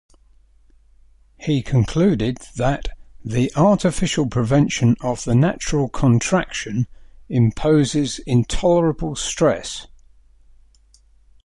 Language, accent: English, England English